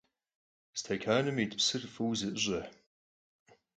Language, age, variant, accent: Kabardian, 19-29, Адыгэбзэ (Къэбэрдей, Кирил, псоми зэдай), Джылэхъстэней (Gilahsteney)